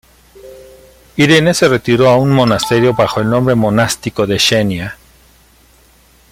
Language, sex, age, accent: Spanish, male, 40-49, México